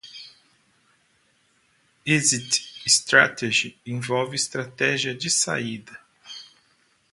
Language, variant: Portuguese, Portuguese (Brasil)